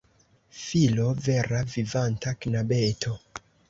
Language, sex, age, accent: Esperanto, male, 19-29, Internacia